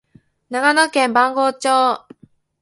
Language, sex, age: Japanese, female, 19-29